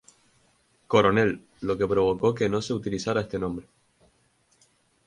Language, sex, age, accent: Spanish, male, 19-29, España: Islas Canarias